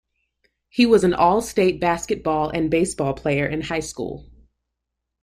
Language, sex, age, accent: English, female, 30-39, United States English